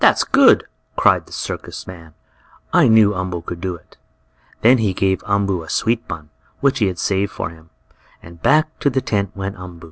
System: none